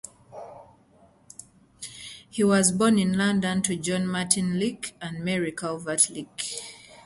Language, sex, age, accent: English, female, 30-39, England English